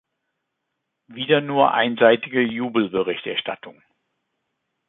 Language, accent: German, Deutschland Deutsch